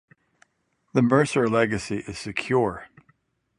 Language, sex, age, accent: English, male, 60-69, United States English